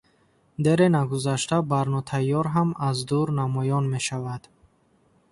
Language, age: Tajik, 19-29